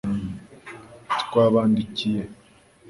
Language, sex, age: Kinyarwanda, male, 19-29